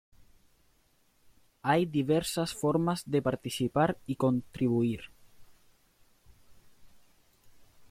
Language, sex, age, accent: Spanish, male, 19-29, Chileno: Chile, Cuyo